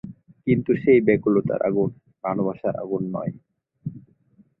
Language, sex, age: Bengali, male, 19-29